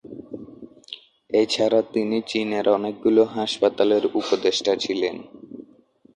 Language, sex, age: Bengali, male, under 19